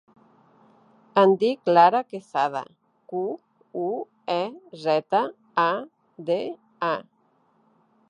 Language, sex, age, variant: Catalan, female, 50-59, Central